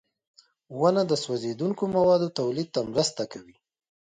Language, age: Pashto, 30-39